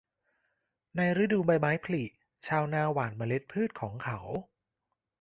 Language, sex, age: Thai, male, 30-39